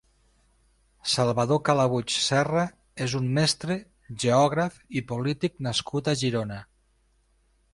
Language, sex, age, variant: Catalan, male, 50-59, Nord-Occidental